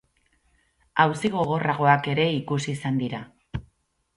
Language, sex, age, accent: Basque, female, 40-49, Erdialdekoa edo Nafarra (Gipuzkoa, Nafarroa)